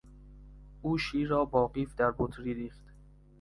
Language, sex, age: Persian, male, 19-29